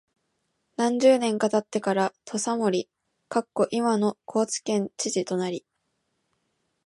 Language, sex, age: Japanese, female, 19-29